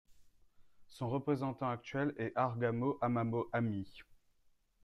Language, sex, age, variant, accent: French, male, 40-49, Français des départements et régions d'outre-mer, Français de La Réunion